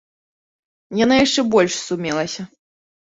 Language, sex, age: Belarusian, female, 19-29